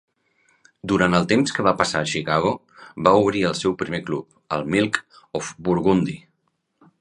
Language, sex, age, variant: Catalan, male, 40-49, Central